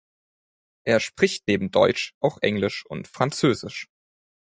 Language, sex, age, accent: German, male, under 19, Deutschland Deutsch